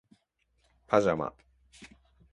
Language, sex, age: Japanese, male, 19-29